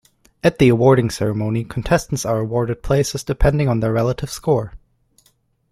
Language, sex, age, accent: English, male, 19-29, England English